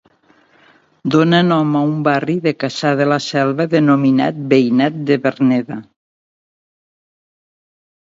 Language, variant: Catalan, Septentrional